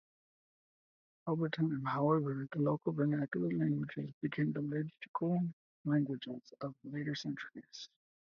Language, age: English, 40-49